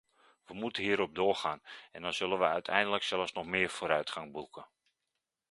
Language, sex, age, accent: Dutch, male, 40-49, Nederlands Nederlands